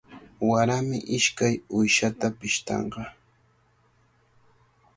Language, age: Cajatambo North Lima Quechua, 19-29